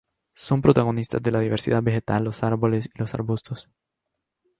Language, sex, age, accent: Spanish, male, 19-29, América central